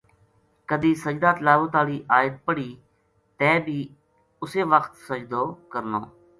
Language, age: Gujari, 40-49